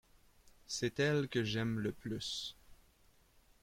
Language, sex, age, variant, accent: French, male, 30-39, Français d'Amérique du Nord, Français du Canada